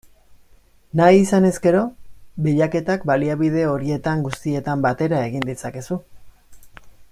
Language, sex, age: Basque, male, 40-49